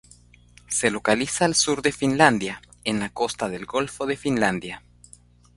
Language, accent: Spanish, América central